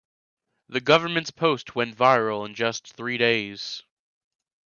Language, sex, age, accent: English, male, 19-29, United States English